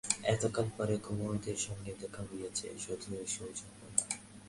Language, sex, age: Bengali, male, under 19